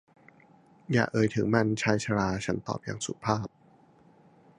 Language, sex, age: Thai, male, 30-39